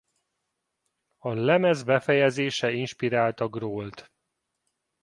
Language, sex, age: Hungarian, male, 40-49